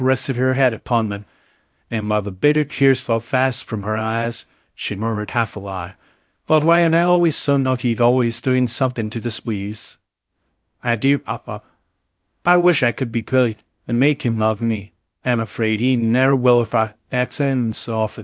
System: TTS, VITS